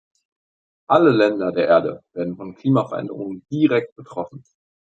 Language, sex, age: German, male, 19-29